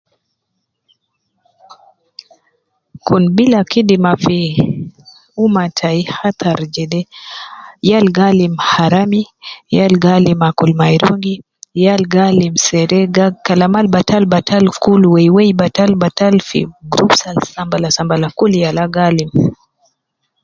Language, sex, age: Nubi, female, 30-39